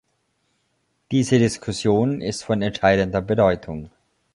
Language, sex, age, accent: German, male, 30-39, Österreichisches Deutsch